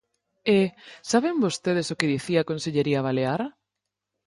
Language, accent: Galician, Normativo (estándar)